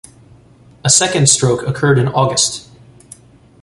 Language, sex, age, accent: English, male, 30-39, United States English